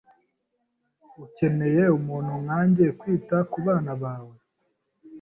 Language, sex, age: Kinyarwanda, male, 19-29